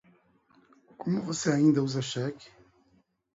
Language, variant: Portuguese, Portuguese (Brasil)